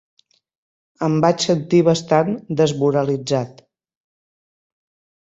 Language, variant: Catalan, Central